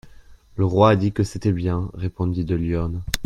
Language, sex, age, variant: French, male, 19-29, Français de métropole